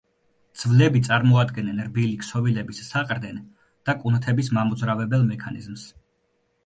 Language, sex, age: Georgian, male, 19-29